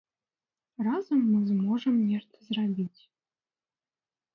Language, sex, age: Belarusian, female, under 19